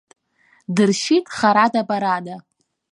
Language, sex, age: Abkhazian, female, 19-29